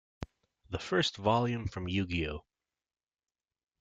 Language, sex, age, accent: English, male, under 19, United States English